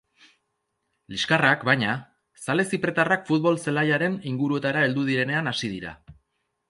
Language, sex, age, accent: Basque, male, 30-39, Erdialdekoa edo Nafarra (Gipuzkoa, Nafarroa)